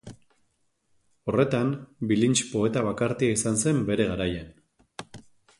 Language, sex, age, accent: Basque, male, 30-39, Erdialdekoa edo Nafarra (Gipuzkoa, Nafarroa)